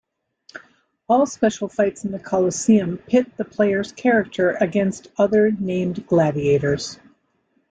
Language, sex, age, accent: English, female, 60-69, United States English